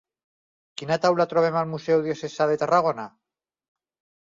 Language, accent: Catalan, valencià